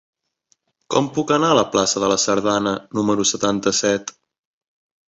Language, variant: Catalan, Central